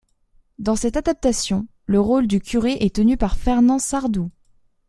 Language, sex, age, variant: French, female, 19-29, Français de métropole